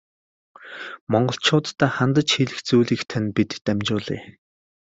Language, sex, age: Mongolian, male, 30-39